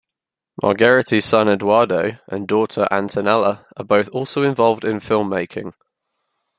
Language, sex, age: English, male, 19-29